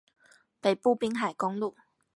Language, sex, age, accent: Chinese, female, 19-29, 出生地：臺北市